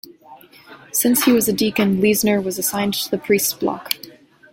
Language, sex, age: English, female, 19-29